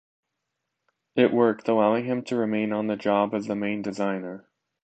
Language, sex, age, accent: English, male, under 19, United States English